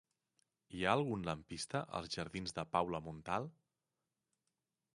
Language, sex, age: Catalan, male, 40-49